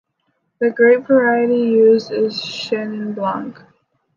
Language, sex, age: English, female, under 19